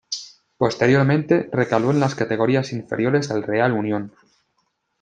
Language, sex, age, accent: Spanish, male, 19-29, España: Centro-Sur peninsular (Madrid, Toledo, Castilla-La Mancha)